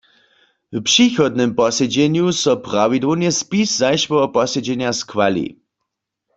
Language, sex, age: Upper Sorbian, male, 40-49